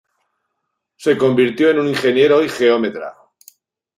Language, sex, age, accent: Spanish, male, 40-49, España: Norte peninsular (Asturias, Castilla y León, Cantabria, País Vasco, Navarra, Aragón, La Rioja, Guadalajara, Cuenca)